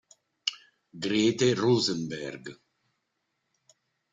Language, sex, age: Italian, male, 50-59